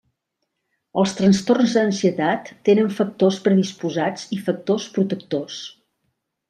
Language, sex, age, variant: Catalan, female, 60-69, Central